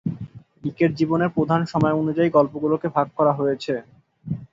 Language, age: Bengali, under 19